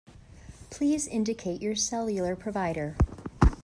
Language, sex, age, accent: English, female, 30-39, United States English